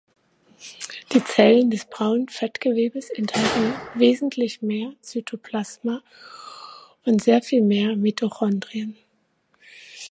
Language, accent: German, Deutschland Deutsch